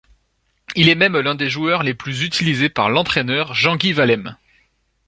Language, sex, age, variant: French, male, 30-39, Français de métropole